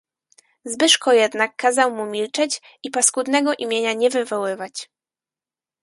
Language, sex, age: Polish, female, 19-29